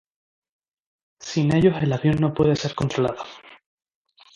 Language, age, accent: Spanish, 19-29, España: Islas Canarias